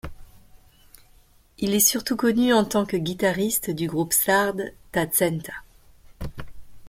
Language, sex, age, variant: French, female, 40-49, Français de métropole